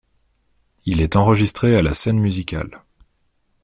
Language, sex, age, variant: French, male, 30-39, Français de métropole